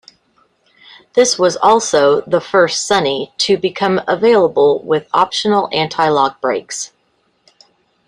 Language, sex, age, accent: English, female, 40-49, United States English